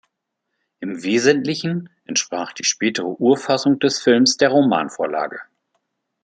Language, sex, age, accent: German, male, 50-59, Deutschland Deutsch